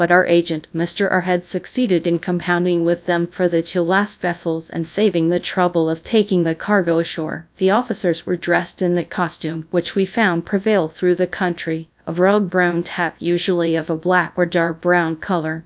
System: TTS, GradTTS